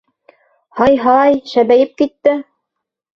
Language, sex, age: Bashkir, female, 30-39